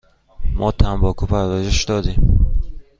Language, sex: Persian, male